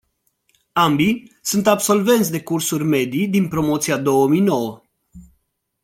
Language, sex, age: Romanian, male, 30-39